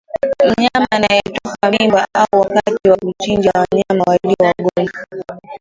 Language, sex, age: Swahili, female, 19-29